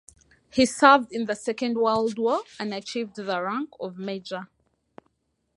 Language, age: English, 19-29